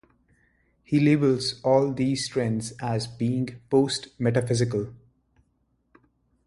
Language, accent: English, India and South Asia (India, Pakistan, Sri Lanka)